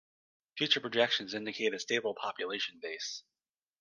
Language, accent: English, United States English